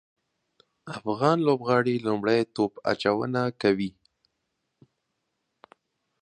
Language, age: Pashto, 19-29